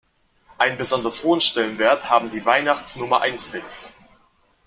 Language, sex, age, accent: German, male, 19-29, Deutschland Deutsch